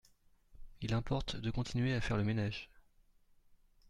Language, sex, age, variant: French, male, 40-49, Français de métropole